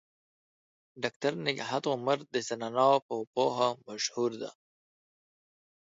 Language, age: Pashto, 19-29